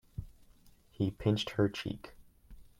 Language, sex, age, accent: English, male, 19-29, United States English